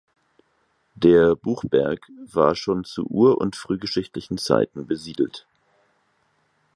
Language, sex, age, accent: German, male, 40-49, Deutschland Deutsch